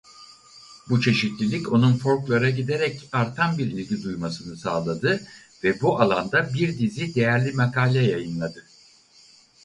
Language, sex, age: Turkish, male, 60-69